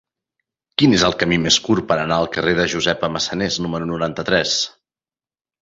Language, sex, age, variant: Catalan, male, 30-39, Central